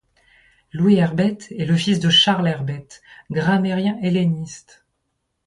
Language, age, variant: French, 30-39, Français de métropole